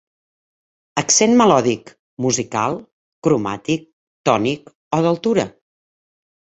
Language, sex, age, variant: Catalan, female, 50-59, Central